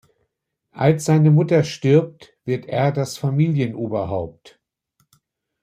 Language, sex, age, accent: German, male, 50-59, Deutschland Deutsch